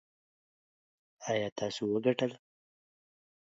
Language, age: Pashto, 19-29